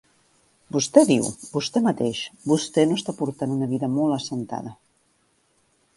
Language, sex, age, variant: Catalan, female, 40-49, Central